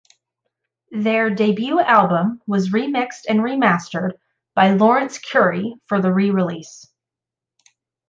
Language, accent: English, United States English